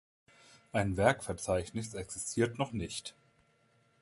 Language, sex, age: German, male, 30-39